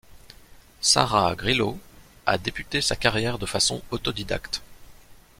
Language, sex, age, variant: French, male, 30-39, Français de métropole